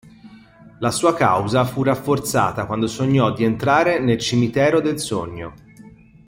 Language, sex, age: Italian, male, 30-39